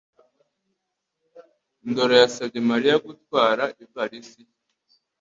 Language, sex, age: Kinyarwanda, male, under 19